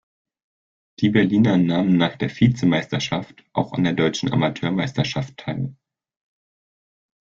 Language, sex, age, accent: German, male, under 19, Deutschland Deutsch